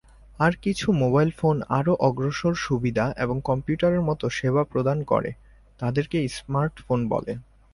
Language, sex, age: Bengali, male, 19-29